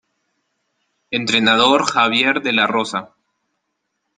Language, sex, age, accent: Spanish, male, 19-29, Andino-Pacífico: Colombia, Perú, Ecuador, oeste de Bolivia y Venezuela andina